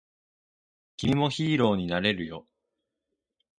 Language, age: Japanese, 19-29